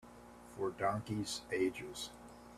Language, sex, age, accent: English, male, 70-79, United States English